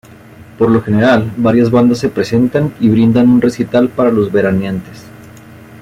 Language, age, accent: Spanish, 50-59, México